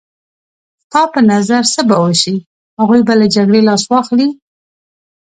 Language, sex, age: Pashto, female, 19-29